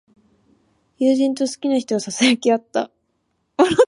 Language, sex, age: Japanese, female, 19-29